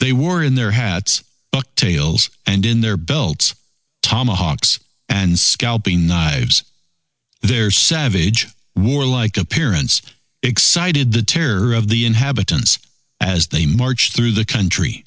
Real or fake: real